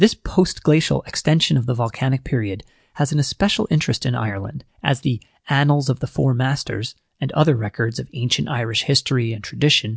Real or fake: real